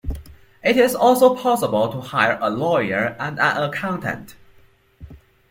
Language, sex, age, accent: English, male, under 19, Hong Kong English